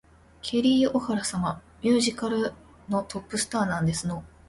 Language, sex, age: Japanese, female, 19-29